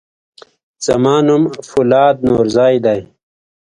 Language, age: Pashto, 40-49